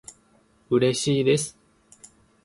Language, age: Japanese, 30-39